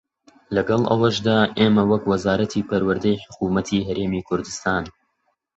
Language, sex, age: Central Kurdish, male, under 19